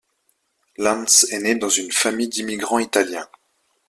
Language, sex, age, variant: French, male, 19-29, Français de métropole